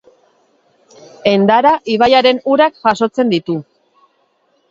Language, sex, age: Basque, female, 40-49